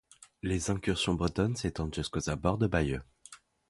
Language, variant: French, Français de métropole